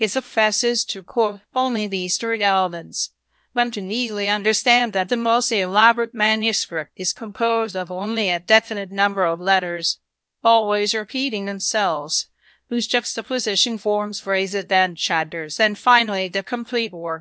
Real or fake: fake